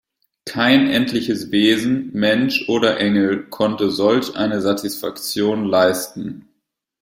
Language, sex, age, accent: German, male, 19-29, Deutschland Deutsch